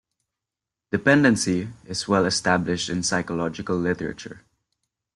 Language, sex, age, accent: English, male, 19-29, Filipino